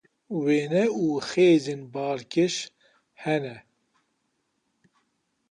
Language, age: Kurdish, 50-59